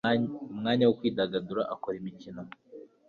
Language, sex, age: Kinyarwanda, male, 19-29